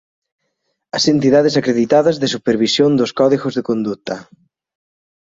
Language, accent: Galician, Atlántico (seseo e gheada)